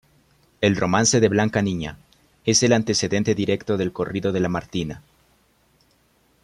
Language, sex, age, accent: Spanish, male, under 19, Andino-Pacífico: Colombia, Perú, Ecuador, oeste de Bolivia y Venezuela andina